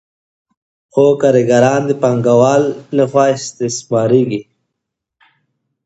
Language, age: Pashto, 19-29